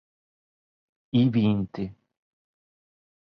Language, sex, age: Italian, male, 40-49